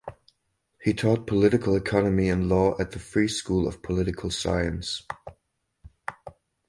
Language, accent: English, England English